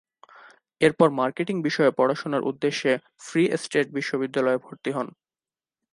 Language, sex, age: Bengali, male, 19-29